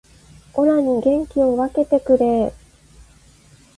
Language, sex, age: Japanese, female, 30-39